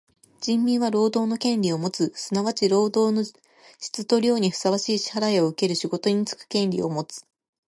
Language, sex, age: Japanese, female, 30-39